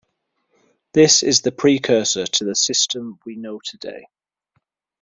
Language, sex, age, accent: English, male, 19-29, England English